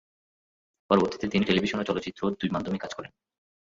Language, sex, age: Bengali, male, 19-29